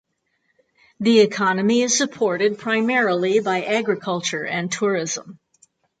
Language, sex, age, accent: English, female, 60-69, United States English